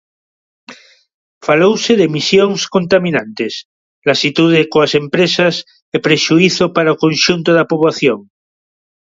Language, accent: Galician, Neofalante